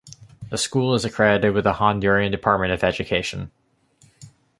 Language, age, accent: English, 19-29, United States English